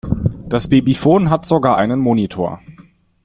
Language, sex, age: German, male, 19-29